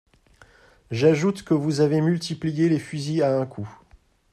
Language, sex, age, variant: French, male, 40-49, Français de métropole